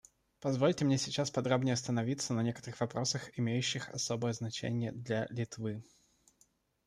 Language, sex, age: Russian, male, 30-39